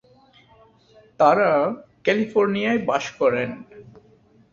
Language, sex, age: Bengali, male, 30-39